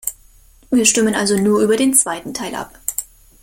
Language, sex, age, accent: German, female, 19-29, Deutschland Deutsch